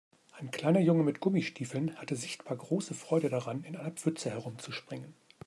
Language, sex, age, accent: German, male, 50-59, Deutschland Deutsch